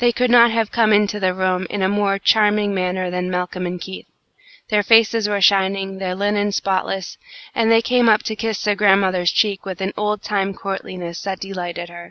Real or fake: real